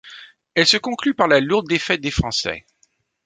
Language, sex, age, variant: French, male, 50-59, Français de métropole